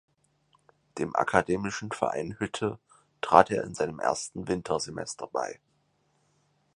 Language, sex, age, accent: German, male, 19-29, Deutschland Deutsch